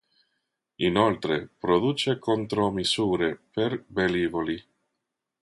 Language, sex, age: Italian, male, 30-39